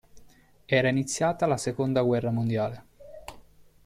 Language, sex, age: Italian, male, 19-29